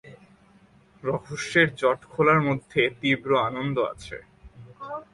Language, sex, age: Bengali, male, 19-29